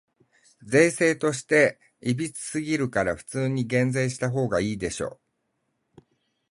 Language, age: Japanese, 40-49